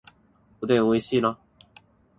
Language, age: Japanese, 19-29